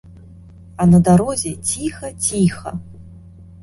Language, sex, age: Belarusian, female, 30-39